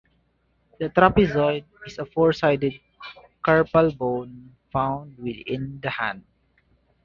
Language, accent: English, United States English